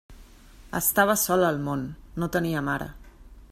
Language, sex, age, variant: Catalan, female, 30-39, Central